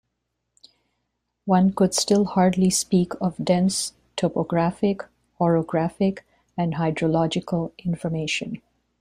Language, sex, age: English, female, 50-59